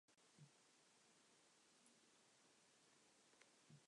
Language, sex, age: English, male, under 19